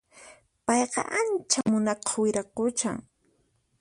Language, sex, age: Puno Quechua, female, 19-29